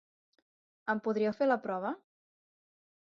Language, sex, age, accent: Catalan, female, 19-29, central; nord-occidental